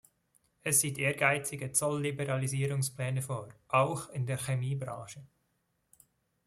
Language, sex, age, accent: German, male, 19-29, Schweizerdeutsch